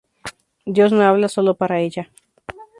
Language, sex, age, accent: Spanish, female, 19-29, México